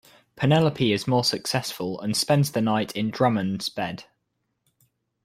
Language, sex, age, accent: English, male, 19-29, England English